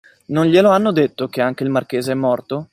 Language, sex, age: Italian, male, 30-39